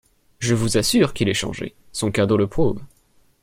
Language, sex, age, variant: French, male, 19-29, Français de métropole